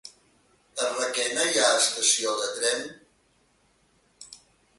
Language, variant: Catalan, Central